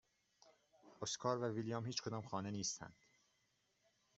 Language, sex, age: Persian, male, 19-29